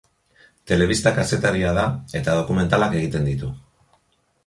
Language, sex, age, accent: Basque, male, 40-49, Mendebalekoa (Araba, Bizkaia, Gipuzkoako mendebaleko herri batzuk)